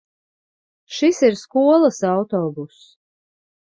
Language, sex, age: Latvian, female, 40-49